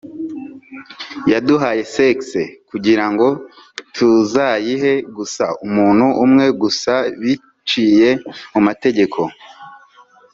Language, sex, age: Kinyarwanda, female, 19-29